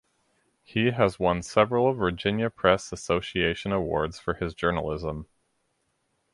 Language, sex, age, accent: English, male, 30-39, United States English